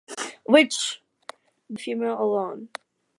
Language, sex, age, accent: English, female, under 19, United States English